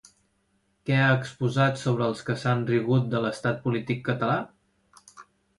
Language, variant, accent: Catalan, Central, central; septentrional